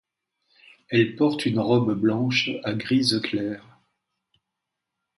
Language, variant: French, Français de métropole